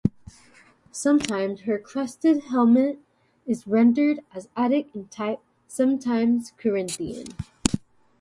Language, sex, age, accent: English, female, 19-29, United States English